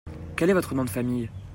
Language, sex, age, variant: French, male, under 19, Français de métropole